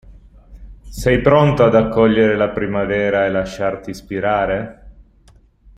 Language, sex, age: Italian, male, 30-39